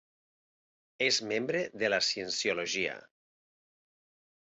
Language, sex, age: Catalan, male, 40-49